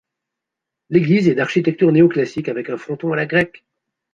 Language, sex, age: French, male, 60-69